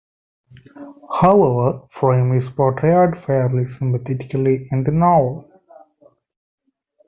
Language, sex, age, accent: English, female, 19-29, India and South Asia (India, Pakistan, Sri Lanka)